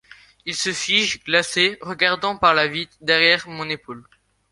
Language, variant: French, Français de métropole